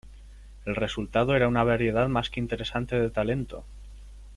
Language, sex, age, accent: Spanish, male, 19-29, España: Sur peninsular (Andalucia, Extremadura, Murcia)